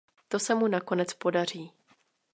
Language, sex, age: Czech, female, 19-29